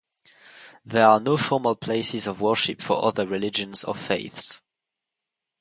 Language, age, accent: English, 19-29, United States English